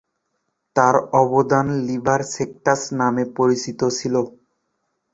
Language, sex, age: Bengali, male, 19-29